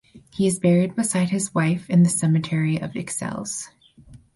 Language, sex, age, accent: English, female, 19-29, United States English